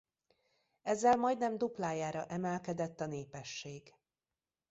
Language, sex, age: Hungarian, female, 30-39